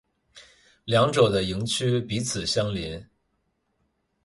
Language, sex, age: Chinese, male, 19-29